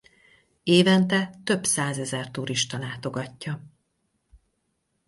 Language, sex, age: Hungarian, female, 40-49